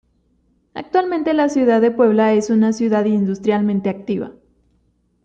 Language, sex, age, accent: Spanish, female, 19-29, México